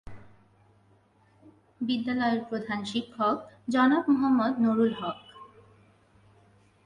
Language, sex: Bengali, female